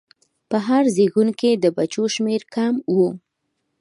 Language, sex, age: Pashto, female, 19-29